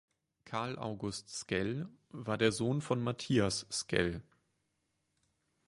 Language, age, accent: German, 19-29, Deutschland Deutsch